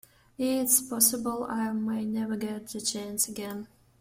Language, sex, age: English, female, 19-29